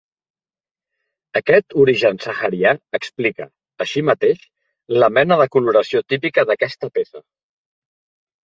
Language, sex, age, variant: Catalan, male, 30-39, Central